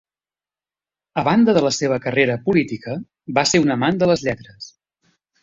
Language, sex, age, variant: Catalan, male, 30-39, Central